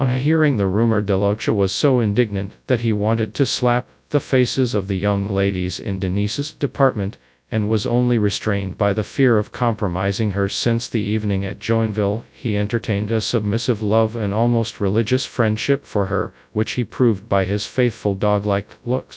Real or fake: fake